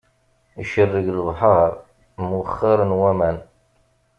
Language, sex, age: Kabyle, male, 40-49